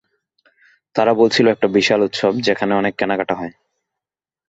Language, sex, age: Bengali, male, 19-29